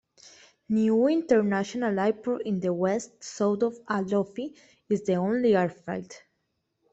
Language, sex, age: English, female, 19-29